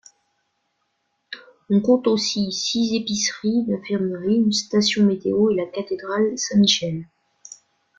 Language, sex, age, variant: French, female, 40-49, Français de métropole